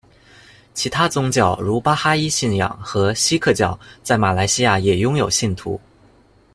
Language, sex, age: Chinese, male, 19-29